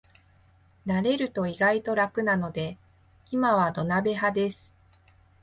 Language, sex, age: Japanese, female, 30-39